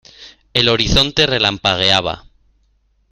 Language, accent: Spanish, España: Norte peninsular (Asturias, Castilla y León, Cantabria, País Vasco, Navarra, Aragón, La Rioja, Guadalajara, Cuenca)